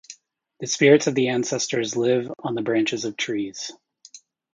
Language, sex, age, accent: English, male, 30-39, United States English